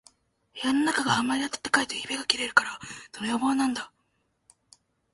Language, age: Japanese, 19-29